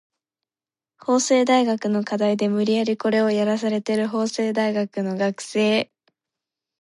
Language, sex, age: Japanese, female, under 19